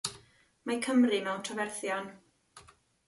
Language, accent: Welsh, Y Deyrnas Unedig Cymraeg